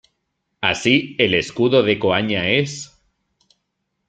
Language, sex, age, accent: Spanish, male, 30-39, España: Norte peninsular (Asturias, Castilla y León, Cantabria, País Vasco, Navarra, Aragón, La Rioja, Guadalajara, Cuenca)